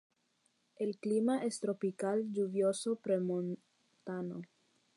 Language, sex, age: Spanish, female, under 19